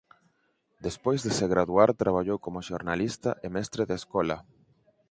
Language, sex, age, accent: Galician, male, 19-29, Central (gheada)